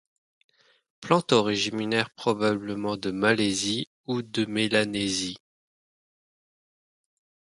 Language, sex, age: French, male, 19-29